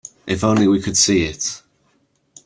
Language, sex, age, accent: English, male, 30-39, England English